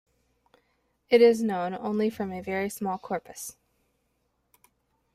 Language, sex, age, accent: English, female, 19-29, England English